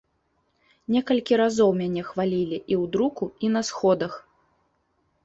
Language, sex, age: Belarusian, female, 30-39